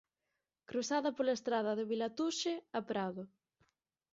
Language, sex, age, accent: Galician, female, 19-29, Atlántico (seseo e gheada)